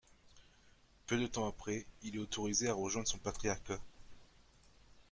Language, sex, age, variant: French, male, 19-29, Français de métropole